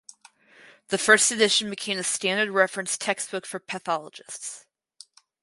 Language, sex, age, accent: English, female, 19-29, United States English